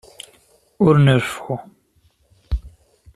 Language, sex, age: Kabyle, male, 19-29